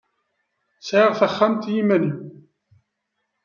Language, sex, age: Kabyle, male, 30-39